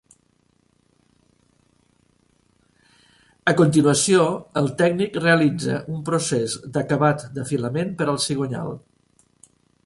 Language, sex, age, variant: Catalan, male, 60-69, Central